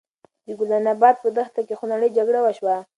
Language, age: Pashto, 19-29